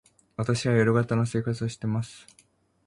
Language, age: Japanese, 19-29